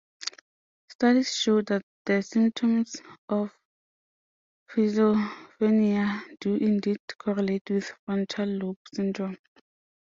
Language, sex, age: English, female, 19-29